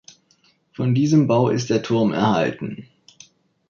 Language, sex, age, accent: German, male, 19-29, Deutschland Deutsch